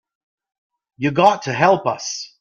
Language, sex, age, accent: English, male, 40-49, Canadian English